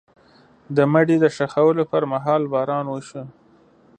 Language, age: Pashto, 19-29